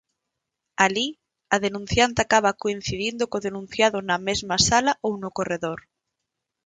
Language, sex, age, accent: Galician, female, 19-29, Normativo (estándar)